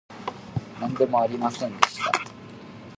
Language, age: Japanese, 19-29